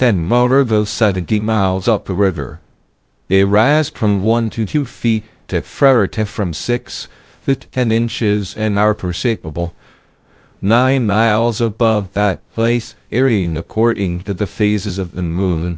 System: TTS, VITS